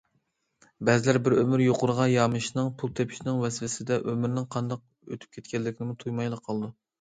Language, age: Uyghur, 19-29